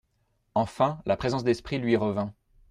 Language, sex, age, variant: French, male, 40-49, Français de métropole